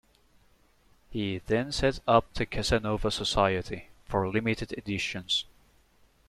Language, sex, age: English, male, 19-29